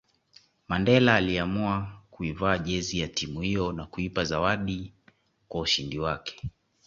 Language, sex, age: Swahili, male, 19-29